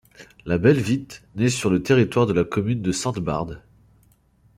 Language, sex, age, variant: French, male, 30-39, Français de métropole